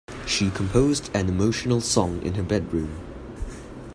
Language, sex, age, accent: English, male, under 19, Singaporean English